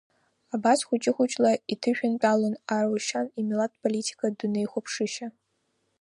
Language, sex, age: Abkhazian, female, under 19